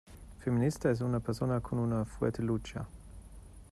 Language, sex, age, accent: Spanish, male, 40-49, España: Norte peninsular (Asturias, Castilla y León, Cantabria, País Vasco, Navarra, Aragón, La Rioja, Guadalajara, Cuenca)